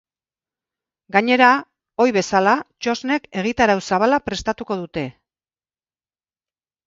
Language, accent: Basque, Mendebalekoa (Araba, Bizkaia, Gipuzkoako mendebaleko herri batzuk)